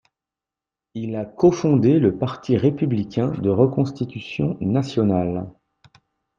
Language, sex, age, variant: French, male, 40-49, Français de métropole